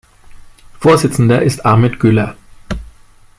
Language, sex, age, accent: German, male, 40-49, Deutschland Deutsch